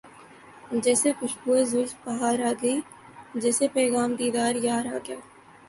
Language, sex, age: Urdu, female, 19-29